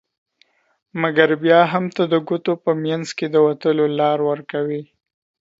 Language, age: Pashto, 30-39